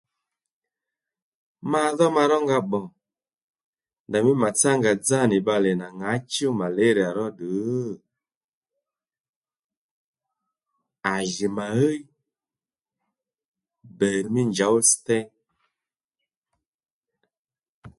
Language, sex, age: Lendu, male, 30-39